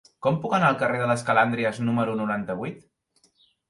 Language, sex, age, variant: Catalan, male, 30-39, Central